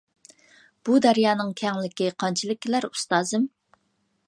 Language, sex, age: Uyghur, female, 40-49